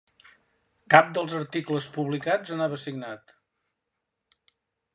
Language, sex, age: Catalan, male, 70-79